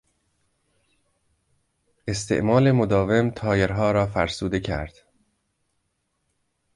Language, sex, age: Persian, male, 40-49